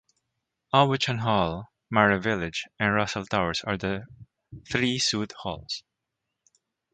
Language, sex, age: English, male, 19-29